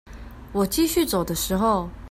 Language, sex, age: Chinese, female, 30-39